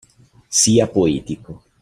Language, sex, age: Italian, male, 30-39